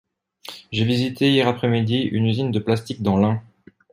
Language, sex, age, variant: French, male, 30-39, Français de métropole